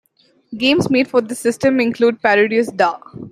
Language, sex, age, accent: English, female, 19-29, India and South Asia (India, Pakistan, Sri Lanka)